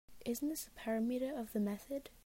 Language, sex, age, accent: English, female, under 19, England English